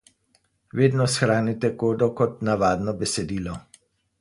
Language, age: Slovenian, 50-59